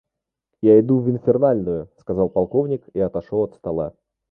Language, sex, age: Russian, male, 19-29